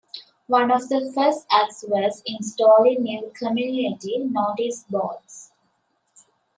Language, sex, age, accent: English, female, 19-29, England English